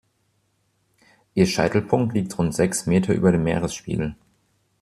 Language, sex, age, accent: German, male, 40-49, Deutschland Deutsch